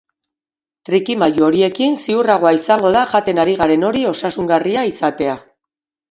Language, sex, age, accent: Basque, female, 40-49, Mendebalekoa (Araba, Bizkaia, Gipuzkoako mendebaleko herri batzuk)